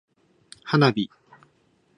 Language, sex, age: Japanese, male, 19-29